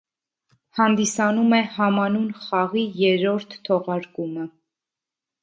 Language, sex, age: Armenian, female, 19-29